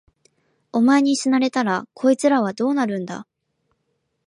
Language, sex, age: Japanese, female, 19-29